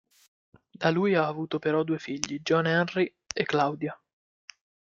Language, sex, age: Italian, male, 19-29